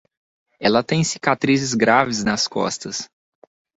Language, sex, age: Portuguese, male, 19-29